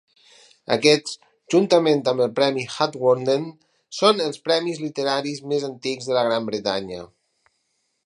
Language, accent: Catalan, valencià